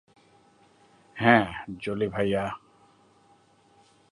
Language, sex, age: Bengali, male, 40-49